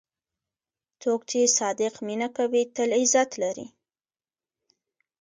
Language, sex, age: Pashto, female, 19-29